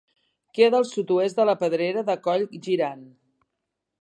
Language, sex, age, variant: Catalan, female, 50-59, Central